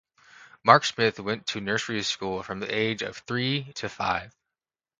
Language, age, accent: English, 19-29, United States English